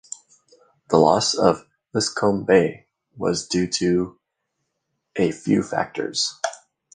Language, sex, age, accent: English, male, 30-39, United States English